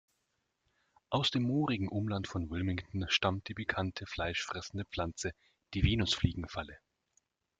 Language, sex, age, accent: German, male, 30-39, Deutschland Deutsch